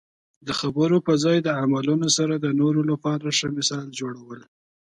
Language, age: Pashto, 19-29